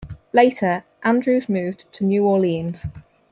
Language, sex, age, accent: English, female, 19-29, England English; New Zealand English